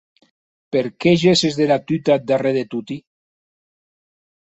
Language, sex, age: Occitan, male, 60-69